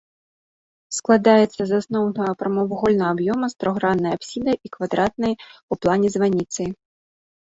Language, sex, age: Belarusian, female, 30-39